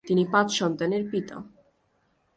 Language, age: Bengali, 19-29